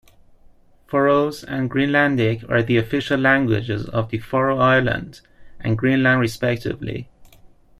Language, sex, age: English, male, 30-39